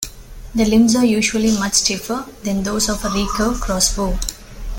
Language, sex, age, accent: English, female, 30-39, India and South Asia (India, Pakistan, Sri Lanka)